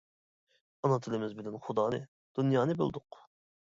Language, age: Uyghur, 19-29